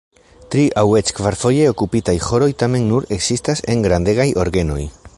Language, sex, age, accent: Esperanto, male, 40-49, Internacia